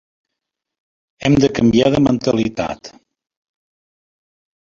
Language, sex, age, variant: Catalan, male, 60-69, Septentrional